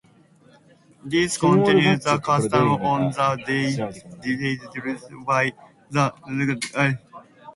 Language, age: English, under 19